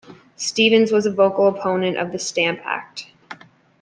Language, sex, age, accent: English, female, 19-29, United States English